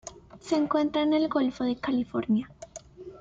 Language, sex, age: Spanish, female, under 19